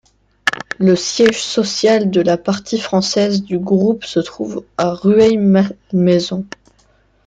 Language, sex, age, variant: French, male, under 19, Français de métropole